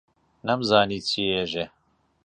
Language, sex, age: Central Kurdish, male, 40-49